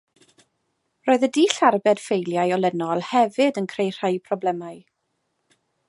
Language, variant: Welsh, Mid Wales